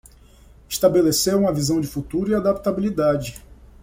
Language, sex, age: Portuguese, male, 19-29